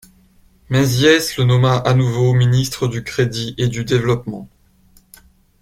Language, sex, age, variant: French, male, 19-29, Français de métropole